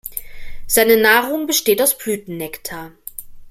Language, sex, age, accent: German, female, 50-59, Deutschland Deutsch